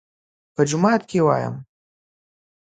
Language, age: Pashto, under 19